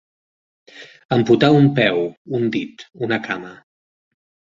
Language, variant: Catalan, Central